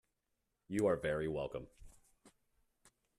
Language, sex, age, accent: English, male, 30-39, United States English